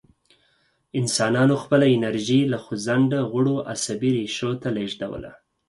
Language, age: Pashto, 30-39